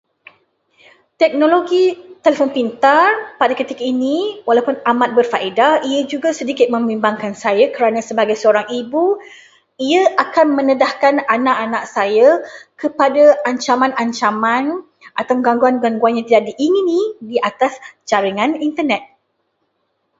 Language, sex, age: Malay, female, 30-39